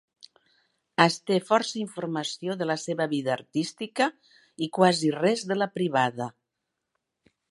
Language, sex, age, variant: Catalan, female, 60-69, Nord-Occidental